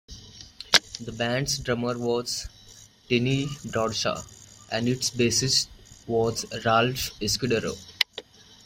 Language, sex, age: English, male, 19-29